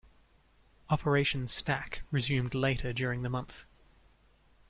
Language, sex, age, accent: English, male, 19-29, Australian English